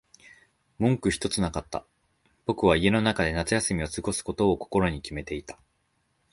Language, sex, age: Japanese, male, 19-29